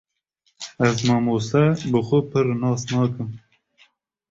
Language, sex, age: Kurdish, male, 19-29